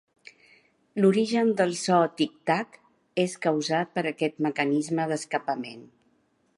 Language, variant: Catalan, Central